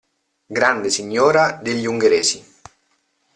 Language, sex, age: Italian, male, 40-49